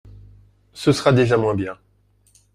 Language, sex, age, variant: French, male, 40-49, Français de métropole